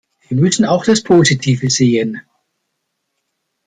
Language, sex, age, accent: German, male, 60-69, Deutschland Deutsch